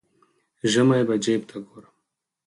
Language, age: Pashto, 30-39